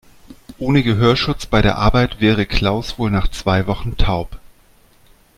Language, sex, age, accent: German, male, 40-49, Deutschland Deutsch